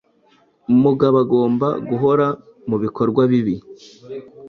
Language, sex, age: Kinyarwanda, male, 19-29